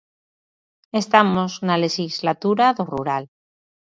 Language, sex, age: Galician, female, 40-49